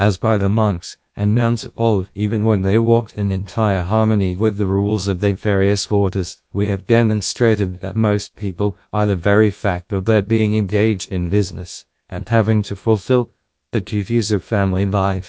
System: TTS, GlowTTS